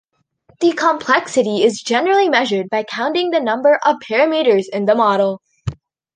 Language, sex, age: English, female, under 19